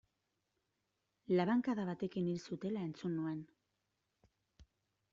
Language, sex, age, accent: Basque, female, 40-49, Mendebalekoa (Araba, Bizkaia, Gipuzkoako mendebaleko herri batzuk)